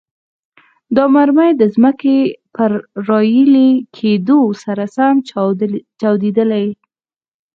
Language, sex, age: Pashto, female, 19-29